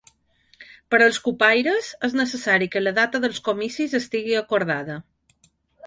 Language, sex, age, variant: Catalan, female, 40-49, Balear